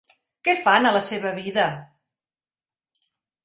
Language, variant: Catalan, Central